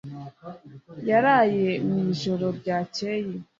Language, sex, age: Kinyarwanda, female, 30-39